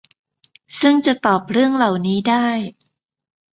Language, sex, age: Thai, female, 50-59